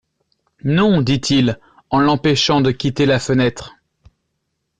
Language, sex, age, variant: French, male, 30-39, Français de métropole